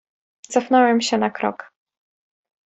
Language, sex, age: Polish, female, 19-29